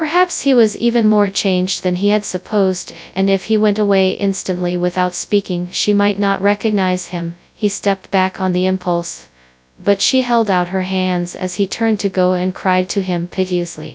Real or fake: fake